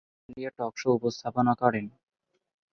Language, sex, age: Bengali, male, under 19